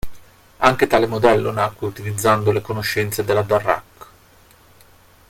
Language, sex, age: Italian, male, 40-49